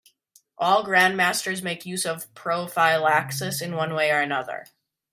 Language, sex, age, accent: English, male, under 19, United States English